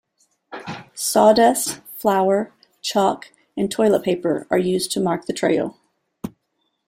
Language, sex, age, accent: English, female, 40-49, United States English